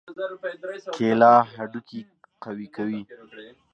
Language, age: Pashto, under 19